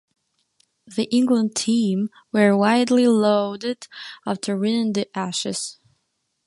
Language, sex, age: English, female, 19-29